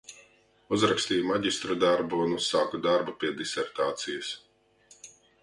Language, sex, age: Latvian, male, 40-49